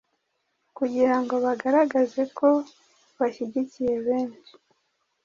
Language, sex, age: Kinyarwanda, female, 30-39